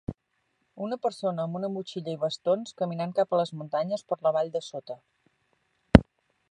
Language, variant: Catalan, Central